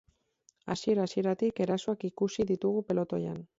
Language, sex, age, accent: Basque, female, 19-29, Erdialdekoa edo Nafarra (Gipuzkoa, Nafarroa)